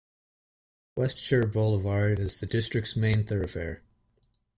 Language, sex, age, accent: English, male, 19-29, United States English